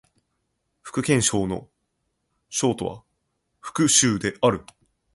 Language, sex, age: Japanese, male, 19-29